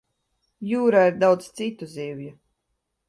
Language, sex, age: Latvian, female, 19-29